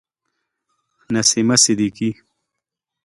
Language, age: Pashto, 30-39